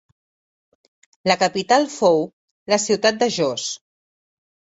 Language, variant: Catalan, Central